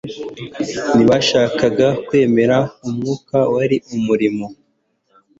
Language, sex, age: Kinyarwanda, male, 19-29